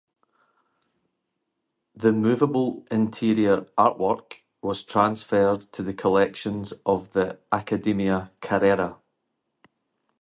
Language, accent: English, Scottish English